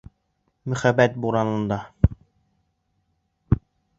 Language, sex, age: Bashkir, male, 19-29